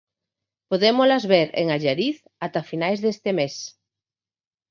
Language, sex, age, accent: Galician, female, 40-49, Normativo (estándar)